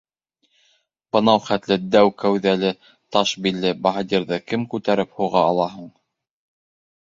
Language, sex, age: Bashkir, male, 30-39